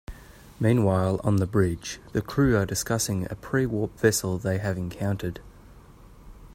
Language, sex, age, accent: English, male, 30-39, Australian English